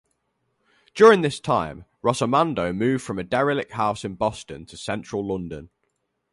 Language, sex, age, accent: English, male, 90+, England English